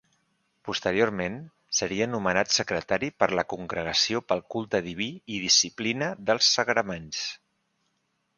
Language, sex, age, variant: Catalan, male, 40-49, Central